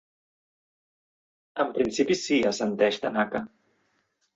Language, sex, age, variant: Catalan, male, 30-39, Central